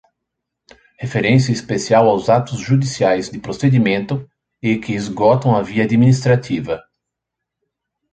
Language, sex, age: Portuguese, male, 30-39